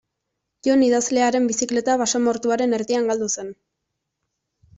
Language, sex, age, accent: Basque, female, 19-29, Erdialdekoa edo Nafarra (Gipuzkoa, Nafarroa)